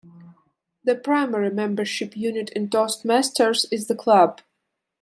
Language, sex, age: English, female, 19-29